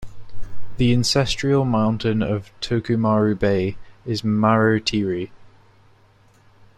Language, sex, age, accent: English, male, under 19, England English